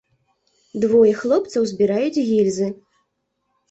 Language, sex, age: Belarusian, female, 19-29